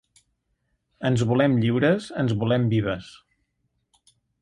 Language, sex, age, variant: Catalan, male, 50-59, Central